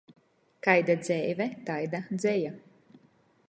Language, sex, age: Latgalian, female, 30-39